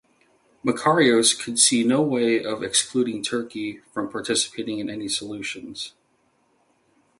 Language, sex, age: English, male, 19-29